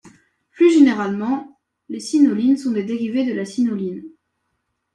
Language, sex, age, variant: French, male, under 19, Français de métropole